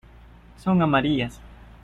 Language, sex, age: Spanish, male, 30-39